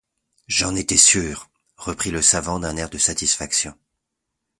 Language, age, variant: French, 30-39, Français de métropole